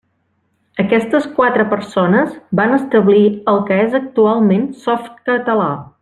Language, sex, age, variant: Catalan, female, 30-39, Central